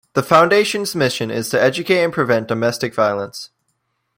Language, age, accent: English, under 19, Canadian English